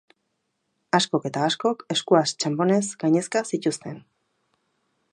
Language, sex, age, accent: Basque, female, 40-49, Erdialdekoa edo Nafarra (Gipuzkoa, Nafarroa)